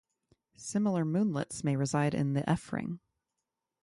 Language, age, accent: English, 30-39, United States English